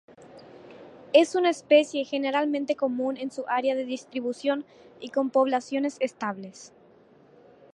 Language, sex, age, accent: Spanish, female, under 19, Rioplatense: Argentina, Uruguay, este de Bolivia, Paraguay